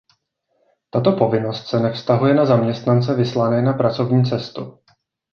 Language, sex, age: Czech, male, 40-49